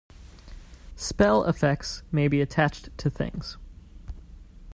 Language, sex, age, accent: English, male, 19-29, United States English